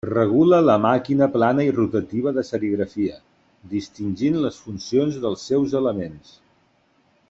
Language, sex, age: Catalan, male, 50-59